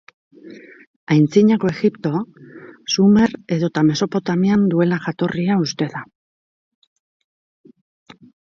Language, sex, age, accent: Basque, female, 40-49, Mendebalekoa (Araba, Bizkaia, Gipuzkoako mendebaleko herri batzuk)